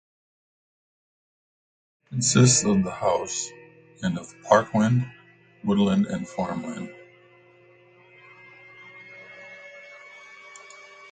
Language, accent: English, United States English